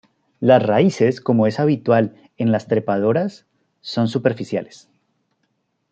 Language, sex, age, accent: Spanish, male, 30-39, Andino-Pacífico: Colombia, Perú, Ecuador, oeste de Bolivia y Venezuela andina